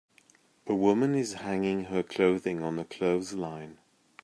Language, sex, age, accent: English, male, 30-39, England English